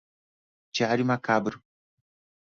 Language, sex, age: Portuguese, male, 30-39